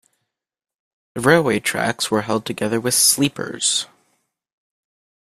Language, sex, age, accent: English, male, 19-29, United States English